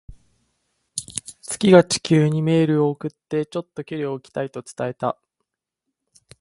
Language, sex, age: Japanese, male, 19-29